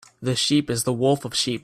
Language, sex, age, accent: English, male, under 19, United States English